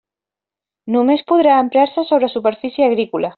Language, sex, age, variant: Catalan, female, 19-29, Central